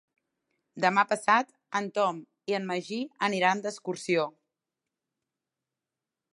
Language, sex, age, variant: Catalan, female, 30-39, Central